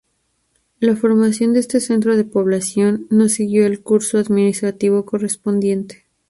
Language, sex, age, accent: Spanish, female, 19-29, México